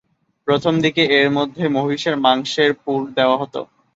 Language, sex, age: Bengali, male, 19-29